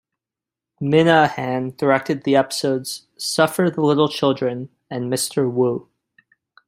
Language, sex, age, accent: English, male, 19-29, United States English